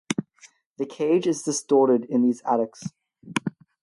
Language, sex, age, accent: English, male, under 19, Australian English